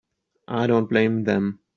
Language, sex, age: English, male, 30-39